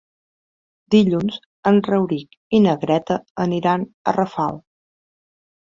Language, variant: Catalan, Central